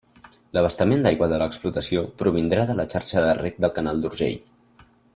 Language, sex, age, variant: Catalan, male, under 19, Central